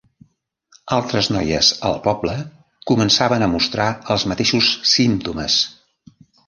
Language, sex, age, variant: Catalan, male, 70-79, Central